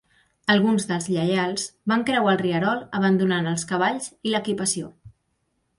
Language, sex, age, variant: Catalan, female, 19-29, Central